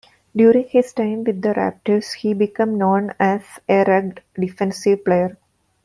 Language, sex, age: English, female, 40-49